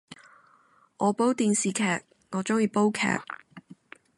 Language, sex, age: Cantonese, female, 19-29